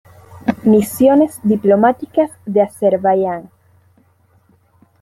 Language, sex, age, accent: Spanish, female, 19-29, Caribe: Cuba, Venezuela, Puerto Rico, República Dominicana, Panamá, Colombia caribeña, México caribeño, Costa del golfo de México